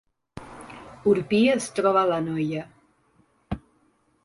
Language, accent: Catalan, aprenent (recent, des del castellà)